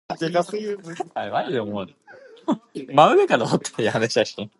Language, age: English, 19-29